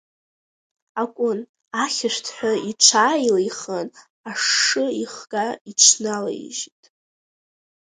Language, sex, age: Abkhazian, female, under 19